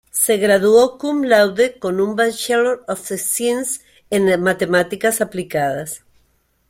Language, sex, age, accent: Spanish, female, 60-69, Andino-Pacífico: Colombia, Perú, Ecuador, oeste de Bolivia y Venezuela andina